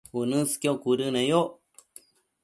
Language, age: Matsés, 30-39